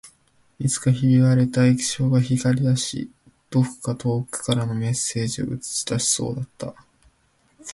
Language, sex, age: Japanese, male, 19-29